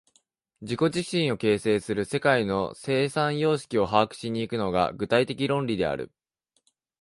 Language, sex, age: Japanese, male, 19-29